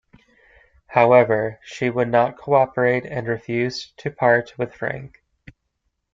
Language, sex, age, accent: English, male, 19-29, United States English